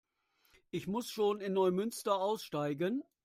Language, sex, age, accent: German, male, 50-59, Deutschland Deutsch